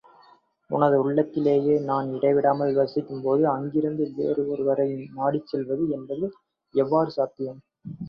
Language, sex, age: Tamil, male, 19-29